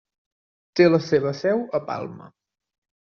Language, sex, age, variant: Catalan, male, 19-29, Central